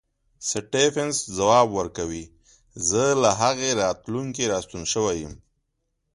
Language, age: Pashto, 40-49